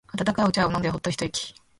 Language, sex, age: Japanese, female, 19-29